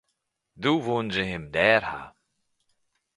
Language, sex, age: Western Frisian, male, 40-49